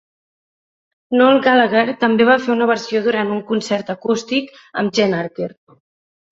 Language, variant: Catalan, Central